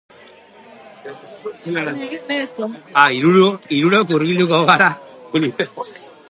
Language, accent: Basque, Mendebalekoa (Araba, Bizkaia, Gipuzkoako mendebaleko herri batzuk)